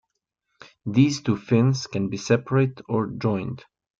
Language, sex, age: English, male, 19-29